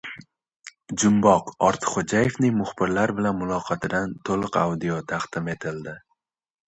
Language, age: Uzbek, 19-29